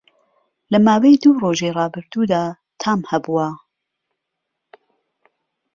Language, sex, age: Central Kurdish, female, 30-39